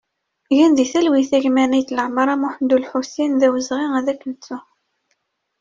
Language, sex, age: Kabyle, female, 30-39